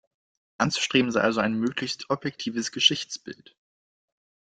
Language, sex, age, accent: German, male, 19-29, Deutschland Deutsch